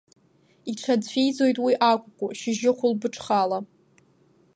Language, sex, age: Abkhazian, female, under 19